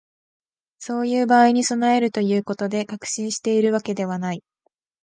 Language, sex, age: Japanese, female, 19-29